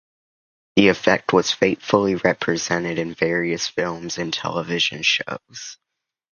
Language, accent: English, United States English